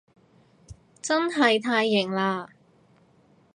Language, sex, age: Cantonese, female, 30-39